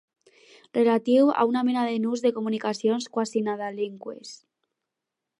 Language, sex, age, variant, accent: Catalan, female, under 19, Alacantí, aprenent (recent, des del castellà)